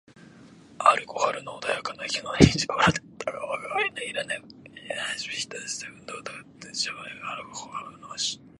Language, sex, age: Japanese, male, 19-29